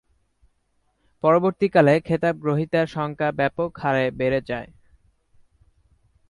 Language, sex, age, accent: Bengali, male, 19-29, Standard Bengali